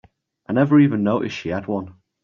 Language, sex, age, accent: English, male, 30-39, England English